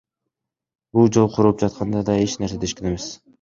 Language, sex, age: Kyrgyz, male, under 19